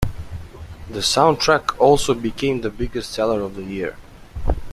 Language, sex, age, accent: English, male, 19-29, United States English